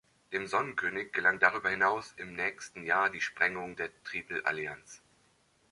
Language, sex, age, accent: German, male, 40-49, Deutschland Deutsch